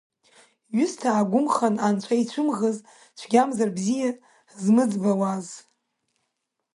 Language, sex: Abkhazian, female